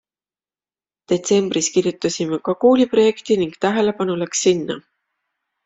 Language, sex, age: Estonian, female, 50-59